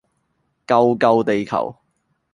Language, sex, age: Cantonese, male, 19-29